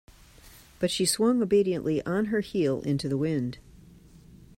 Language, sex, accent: English, female, United States English